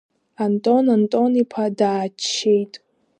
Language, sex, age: Abkhazian, female, under 19